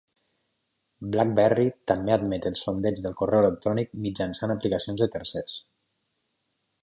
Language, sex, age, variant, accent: Catalan, male, 30-39, Nord-Occidental, Lleidatà